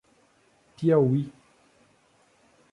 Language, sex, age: Portuguese, male, 19-29